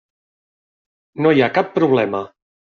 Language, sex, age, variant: Catalan, male, 50-59, Central